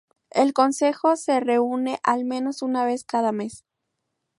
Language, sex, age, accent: Spanish, female, under 19, México